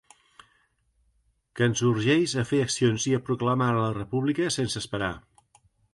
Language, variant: Catalan, Central